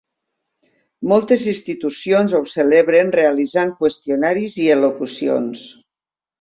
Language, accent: Catalan, valencià